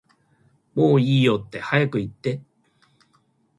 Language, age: Japanese, 60-69